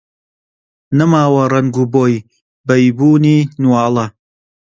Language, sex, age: Central Kurdish, male, 19-29